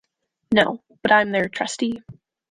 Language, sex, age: English, female, 19-29